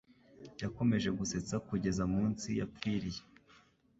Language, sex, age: Kinyarwanda, male, 19-29